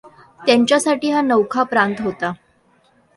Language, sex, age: Marathi, female, under 19